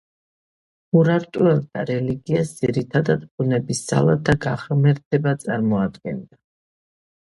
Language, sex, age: Georgian, female, 50-59